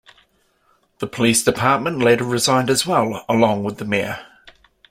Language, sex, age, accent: English, male, 50-59, New Zealand English